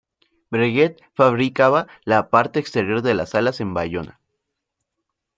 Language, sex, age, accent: Spanish, male, 19-29, México